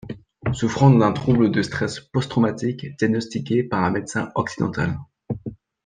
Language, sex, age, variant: French, male, 19-29, Français de métropole